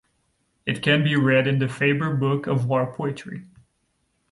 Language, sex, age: English, male, 19-29